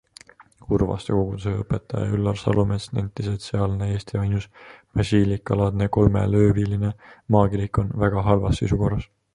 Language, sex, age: Estonian, male, 19-29